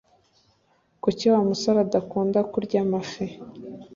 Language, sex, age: Kinyarwanda, female, 19-29